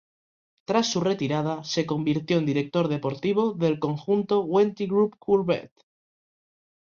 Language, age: Spanish, under 19